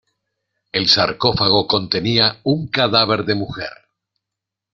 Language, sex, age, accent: Spanish, male, 50-59, Rioplatense: Argentina, Uruguay, este de Bolivia, Paraguay